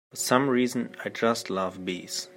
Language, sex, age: English, male, 19-29